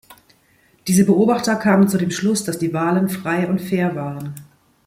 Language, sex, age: German, female, 40-49